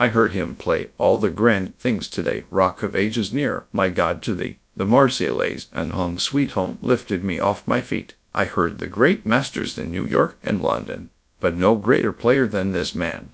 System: TTS, GradTTS